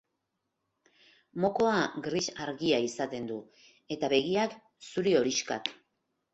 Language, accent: Basque, Mendebalekoa (Araba, Bizkaia, Gipuzkoako mendebaleko herri batzuk)